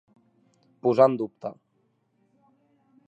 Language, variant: Catalan, Central